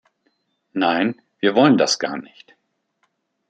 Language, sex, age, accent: German, male, 50-59, Deutschland Deutsch